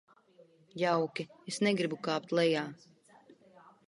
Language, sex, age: Latvian, female, 50-59